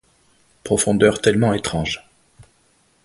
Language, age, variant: French, 50-59, Français de métropole